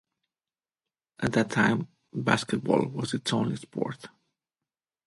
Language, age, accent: English, 30-39, Eastern European